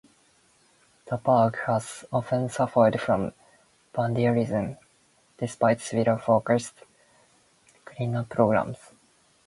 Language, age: English, 19-29